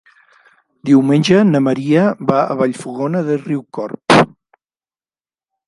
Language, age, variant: Catalan, 60-69, Central